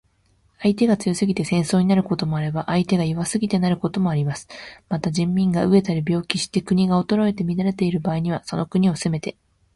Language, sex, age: Japanese, female, 19-29